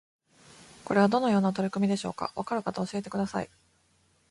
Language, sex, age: Japanese, female, 19-29